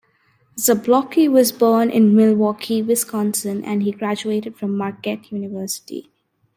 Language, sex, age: English, female, under 19